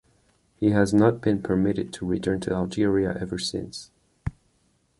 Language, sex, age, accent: English, male, 30-39, United States English